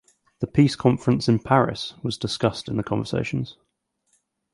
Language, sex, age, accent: English, male, 19-29, England English